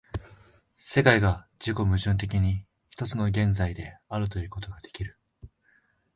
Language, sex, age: Japanese, male, 19-29